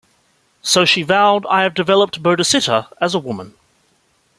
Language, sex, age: English, male, 19-29